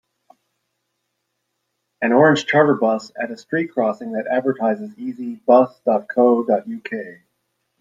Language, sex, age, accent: English, male, 40-49, United States English